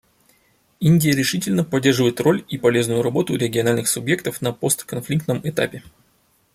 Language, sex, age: Russian, male, 30-39